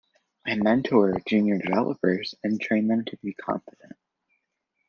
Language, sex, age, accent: English, male, under 19, United States English